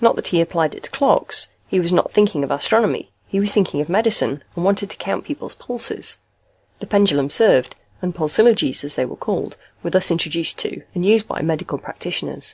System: none